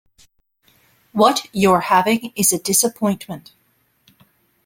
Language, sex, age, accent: English, female, 40-49, Canadian English